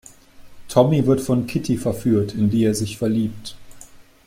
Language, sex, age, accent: German, male, 19-29, Deutschland Deutsch